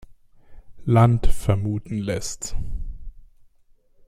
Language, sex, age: German, male, 50-59